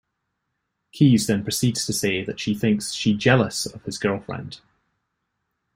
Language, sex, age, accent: English, male, 30-39, Scottish English